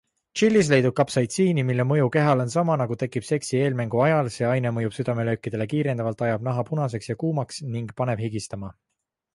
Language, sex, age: Estonian, male, 19-29